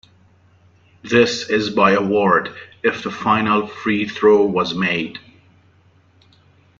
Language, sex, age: English, male, 30-39